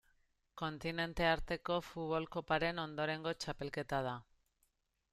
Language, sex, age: Basque, female, 40-49